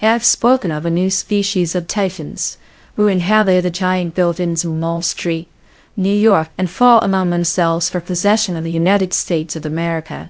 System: TTS, VITS